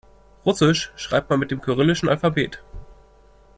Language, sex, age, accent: German, male, 19-29, Deutschland Deutsch